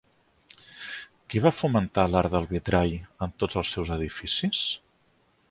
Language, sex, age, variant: Catalan, male, 40-49, Central